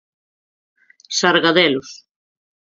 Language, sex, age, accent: Galician, female, 40-49, Oriental (común en zona oriental)